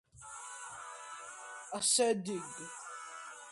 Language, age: Georgian, 90+